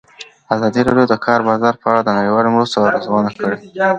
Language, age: Pashto, under 19